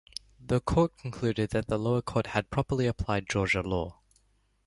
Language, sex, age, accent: English, male, under 19, Australian English